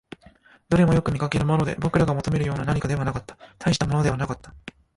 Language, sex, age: Japanese, male, 19-29